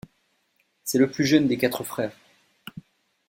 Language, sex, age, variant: French, male, 19-29, Français de métropole